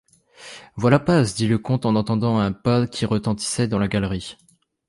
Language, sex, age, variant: French, male, 19-29, Français de métropole